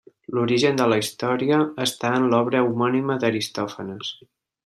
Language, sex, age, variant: Catalan, male, 19-29, Central